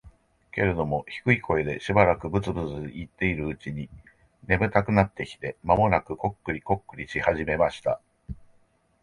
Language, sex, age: Japanese, male, 50-59